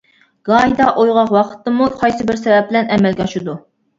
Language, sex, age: Uyghur, female, 19-29